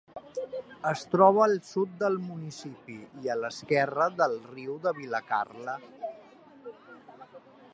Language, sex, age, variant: Catalan, male, 50-59, Central